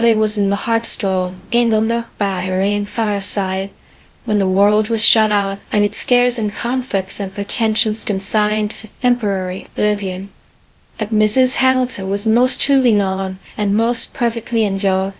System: TTS, VITS